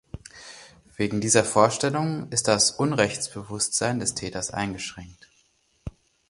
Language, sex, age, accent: German, male, 30-39, Deutschland Deutsch